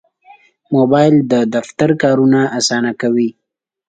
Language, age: Pashto, 19-29